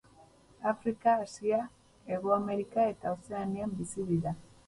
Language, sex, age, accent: Basque, male, 40-49, Erdialdekoa edo Nafarra (Gipuzkoa, Nafarroa)